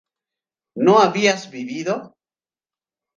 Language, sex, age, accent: Spanish, male, 40-49, Rioplatense: Argentina, Uruguay, este de Bolivia, Paraguay